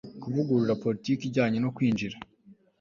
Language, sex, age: Kinyarwanda, male, 19-29